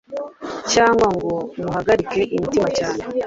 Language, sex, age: Kinyarwanda, female, 30-39